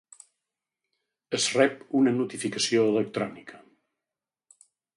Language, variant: Catalan, Central